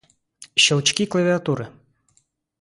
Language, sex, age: Russian, male, 19-29